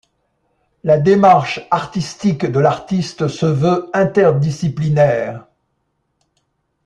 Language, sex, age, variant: French, male, 70-79, Français de métropole